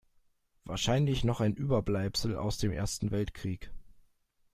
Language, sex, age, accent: German, male, under 19, Deutschland Deutsch